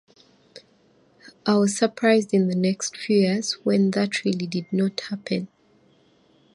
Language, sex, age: English, female, 19-29